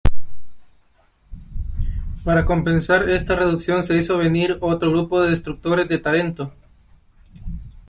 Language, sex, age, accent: Spanish, male, 19-29, América central